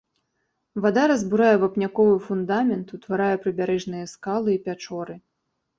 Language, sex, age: Belarusian, female, 19-29